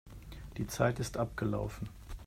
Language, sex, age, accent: German, male, 50-59, Deutschland Deutsch